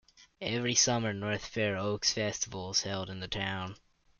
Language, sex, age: English, male, under 19